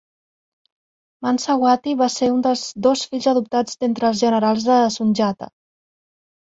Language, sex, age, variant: Catalan, female, 40-49, Central